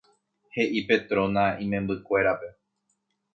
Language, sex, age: Guarani, male, 19-29